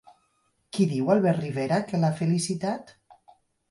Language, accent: Catalan, valencià